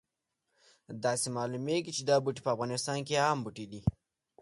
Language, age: Pashto, under 19